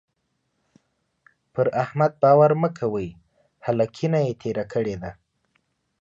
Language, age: Pashto, 19-29